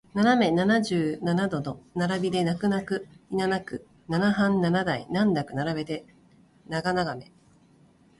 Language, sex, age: Japanese, female, 30-39